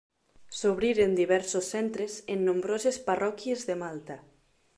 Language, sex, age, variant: Catalan, female, 19-29, Nord-Occidental